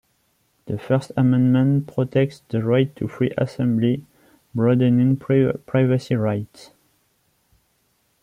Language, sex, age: English, male, 19-29